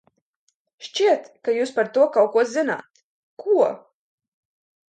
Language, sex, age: Latvian, female, under 19